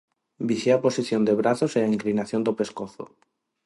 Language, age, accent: Galician, 19-29, Neofalante